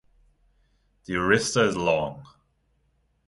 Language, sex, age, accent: English, male, 30-39, England English